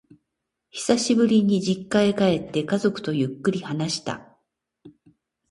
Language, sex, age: Japanese, female, 60-69